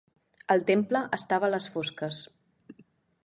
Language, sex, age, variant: Catalan, female, 19-29, Central